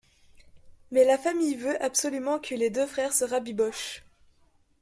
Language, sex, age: French, female, under 19